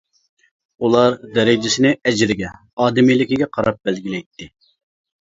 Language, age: Uyghur, 19-29